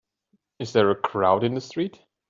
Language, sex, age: English, male, 19-29